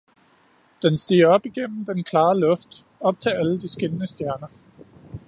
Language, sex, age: Danish, male, 30-39